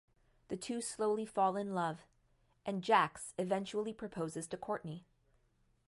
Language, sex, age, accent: English, female, 30-39, United States English